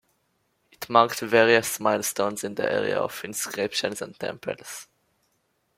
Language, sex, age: English, male, under 19